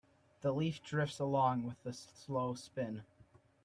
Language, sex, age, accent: English, male, 19-29, United States English